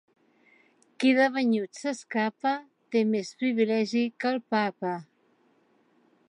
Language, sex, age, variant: Catalan, female, 40-49, Central